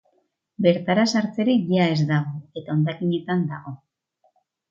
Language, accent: Basque, Mendebalekoa (Araba, Bizkaia, Gipuzkoako mendebaleko herri batzuk)